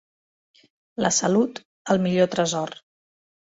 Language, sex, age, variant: Catalan, female, 40-49, Central